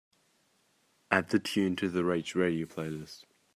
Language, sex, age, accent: English, male, under 19, England English